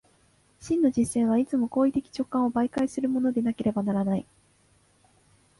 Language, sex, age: Japanese, female, 19-29